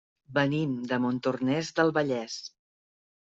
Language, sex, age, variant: Catalan, female, 40-49, Central